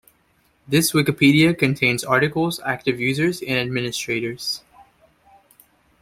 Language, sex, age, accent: English, male, 19-29, United States English